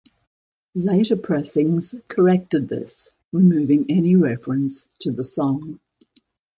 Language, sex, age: English, female, 70-79